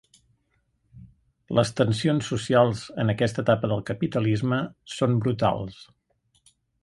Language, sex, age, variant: Catalan, male, 50-59, Central